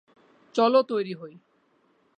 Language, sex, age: Bengali, male, under 19